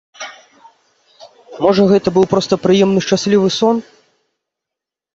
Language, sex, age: Belarusian, male, 19-29